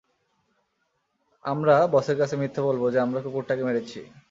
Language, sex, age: Bengali, male, 19-29